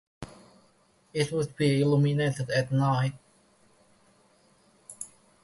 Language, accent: English, indonesia